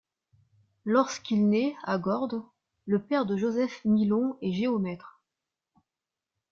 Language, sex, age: French, female, 30-39